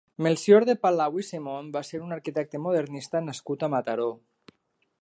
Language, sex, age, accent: Catalan, male, 40-49, valencià